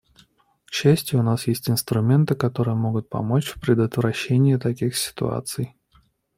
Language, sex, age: Russian, male, 30-39